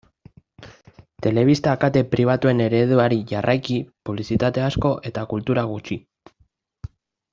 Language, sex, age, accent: Basque, male, 30-39, Mendebalekoa (Araba, Bizkaia, Gipuzkoako mendebaleko herri batzuk)